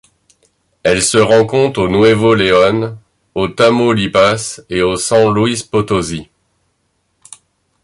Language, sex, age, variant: French, male, 50-59, Français de métropole